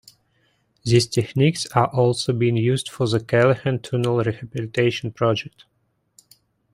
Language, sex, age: English, male, 19-29